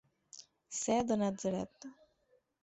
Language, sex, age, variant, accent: Catalan, female, 19-29, Balear, menorquí